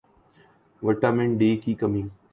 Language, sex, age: Urdu, male, 19-29